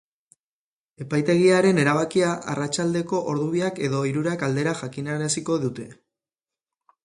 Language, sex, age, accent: Basque, male, 19-29, Mendebalekoa (Araba, Bizkaia, Gipuzkoako mendebaleko herri batzuk)